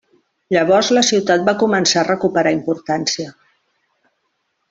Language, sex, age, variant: Catalan, female, 50-59, Central